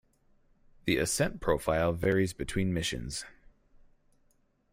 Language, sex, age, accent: English, male, 19-29, United States English